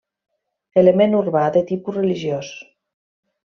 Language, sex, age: Catalan, female, 50-59